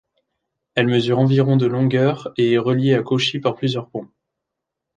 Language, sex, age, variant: French, male, 19-29, Français de métropole